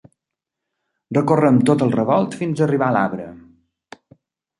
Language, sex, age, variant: Catalan, male, 40-49, Balear